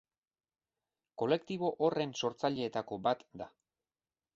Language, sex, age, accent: Basque, male, 40-49, Mendebalekoa (Araba, Bizkaia, Gipuzkoako mendebaleko herri batzuk)